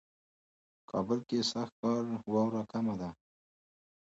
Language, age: English, 30-39